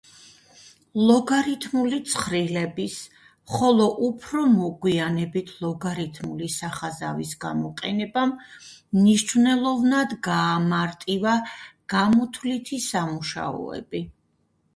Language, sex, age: Georgian, female, 50-59